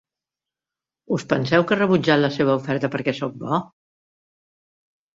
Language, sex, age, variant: Catalan, female, 60-69, Central